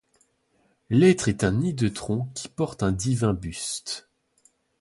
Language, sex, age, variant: French, male, 19-29, Français de métropole